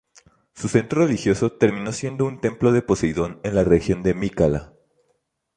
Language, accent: Spanish, México